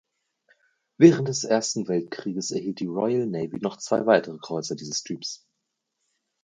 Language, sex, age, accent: German, female, under 19, Deutschland Deutsch